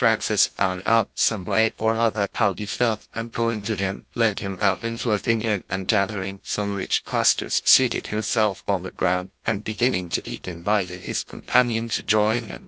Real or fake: fake